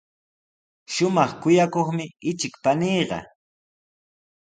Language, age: Sihuas Ancash Quechua, 19-29